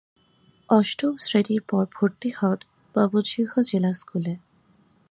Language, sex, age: Bengali, female, 19-29